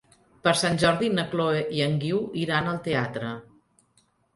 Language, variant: Catalan, Central